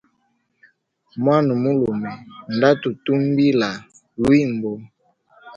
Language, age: Hemba, 19-29